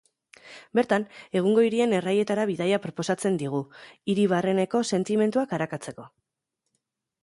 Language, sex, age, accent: Basque, female, 30-39, Erdialdekoa edo Nafarra (Gipuzkoa, Nafarroa)